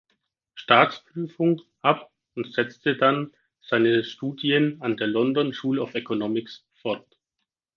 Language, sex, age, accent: German, male, 19-29, Deutschland Deutsch